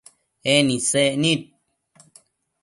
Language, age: Matsés, 30-39